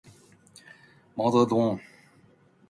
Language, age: Chinese, 30-39